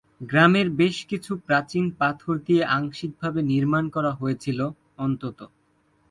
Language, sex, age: Bengali, male, under 19